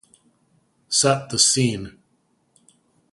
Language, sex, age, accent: English, male, 40-49, Canadian English